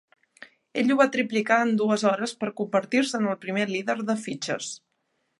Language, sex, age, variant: Catalan, female, 19-29, Central